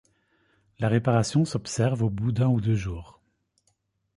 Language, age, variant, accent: French, 30-39, Français d'Europe, Français de Belgique